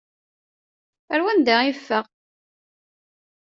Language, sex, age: Kabyle, female, 19-29